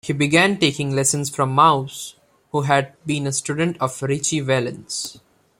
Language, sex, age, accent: English, male, 19-29, India and South Asia (India, Pakistan, Sri Lanka)